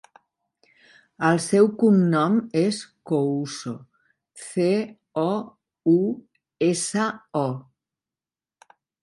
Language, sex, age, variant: Catalan, female, 60-69, Central